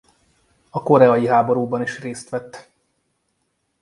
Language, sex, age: Hungarian, male, 30-39